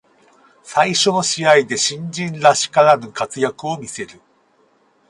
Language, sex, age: Japanese, male, 40-49